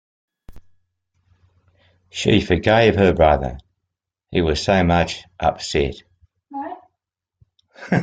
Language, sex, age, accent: English, male, 60-69, Australian English